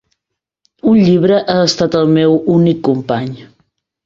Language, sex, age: Catalan, female, 40-49